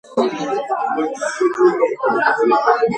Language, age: Georgian, under 19